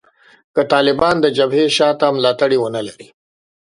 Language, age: Pashto, 40-49